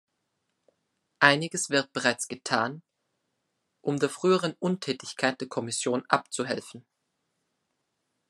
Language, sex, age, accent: German, male, under 19, Österreichisches Deutsch